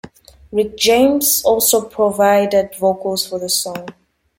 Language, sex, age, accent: English, female, 19-29, England English